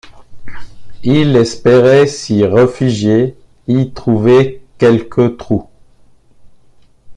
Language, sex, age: French, male, 40-49